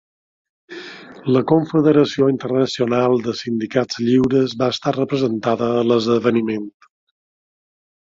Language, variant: Catalan, Balear